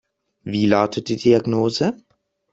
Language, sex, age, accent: German, male, under 19, Österreichisches Deutsch